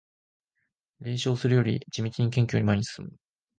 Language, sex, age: Japanese, male, under 19